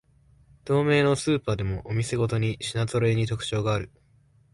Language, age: Japanese, 19-29